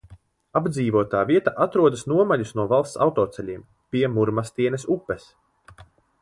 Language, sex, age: Latvian, male, 19-29